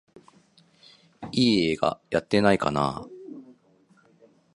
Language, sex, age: Japanese, male, 30-39